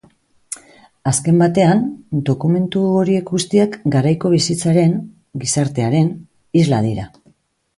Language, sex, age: Basque, female, 40-49